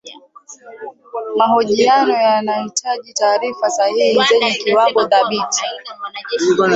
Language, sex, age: Swahili, female, 19-29